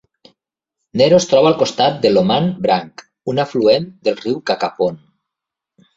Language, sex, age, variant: Catalan, male, 40-49, Septentrional